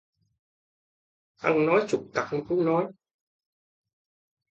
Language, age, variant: Vietnamese, 19-29, Hà Nội